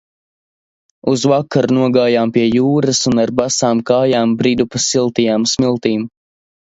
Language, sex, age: Latvian, male, 19-29